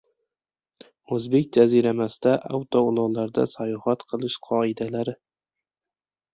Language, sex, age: Uzbek, male, 19-29